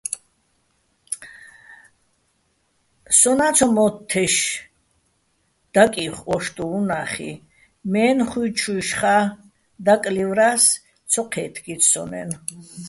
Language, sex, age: Bats, female, 60-69